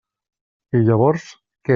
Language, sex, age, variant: Catalan, male, 40-49, Central